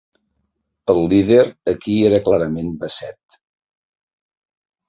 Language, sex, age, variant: Catalan, male, 60-69, Central